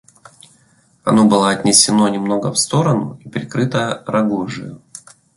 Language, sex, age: Russian, male, 40-49